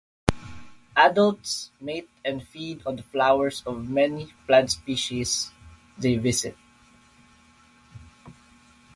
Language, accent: English, Filipino